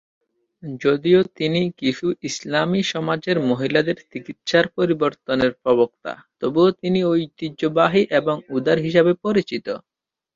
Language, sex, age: Bengali, male, 19-29